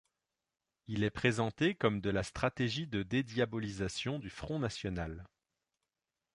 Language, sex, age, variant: French, male, 40-49, Français de métropole